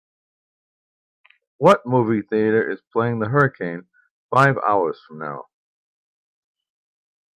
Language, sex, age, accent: English, female, 50-59, United States English